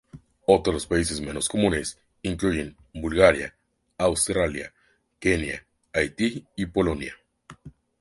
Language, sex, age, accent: Spanish, male, 19-29, México